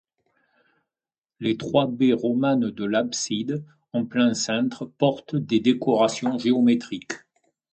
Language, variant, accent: French, Français de métropole, Français du sud de la France